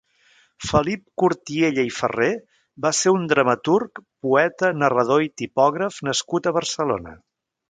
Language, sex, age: Catalan, male, 60-69